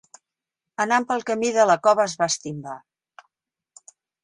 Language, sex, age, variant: Catalan, female, 60-69, Central